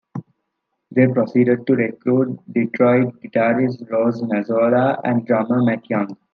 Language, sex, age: English, male, under 19